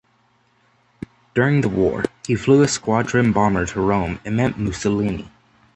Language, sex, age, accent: English, male, under 19, United States English